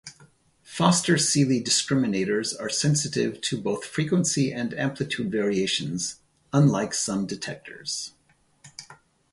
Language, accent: English, United States English